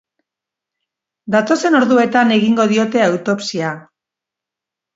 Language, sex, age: Basque, female, 60-69